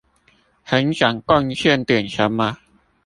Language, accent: Chinese, 出生地：臺北市